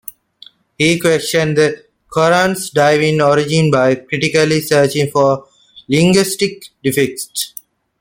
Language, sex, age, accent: English, male, 19-29, India and South Asia (India, Pakistan, Sri Lanka)